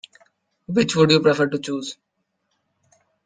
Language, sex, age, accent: English, male, 19-29, India and South Asia (India, Pakistan, Sri Lanka)